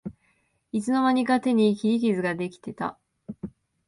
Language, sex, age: Japanese, female, 19-29